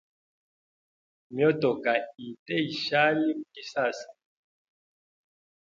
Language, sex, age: Hemba, male, 40-49